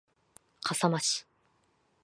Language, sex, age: Japanese, female, 19-29